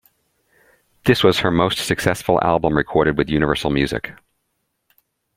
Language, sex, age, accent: English, male, 40-49, United States English